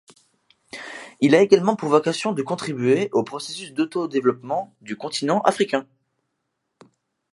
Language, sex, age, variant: French, male, under 19, Français de métropole